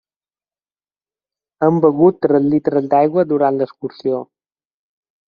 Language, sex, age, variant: Catalan, male, 30-39, Balear